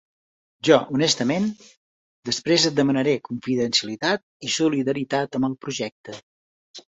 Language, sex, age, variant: Catalan, male, 60-69, Central